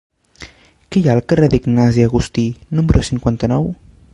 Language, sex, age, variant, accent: Catalan, male, under 19, Central, central